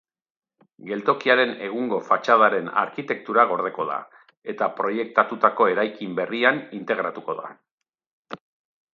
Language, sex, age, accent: Basque, male, 50-59, Erdialdekoa edo Nafarra (Gipuzkoa, Nafarroa)